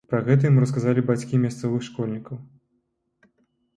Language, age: Belarusian, 19-29